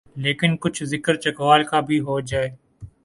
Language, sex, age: Urdu, male, 19-29